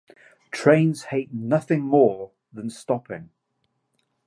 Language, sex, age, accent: English, male, 40-49, England English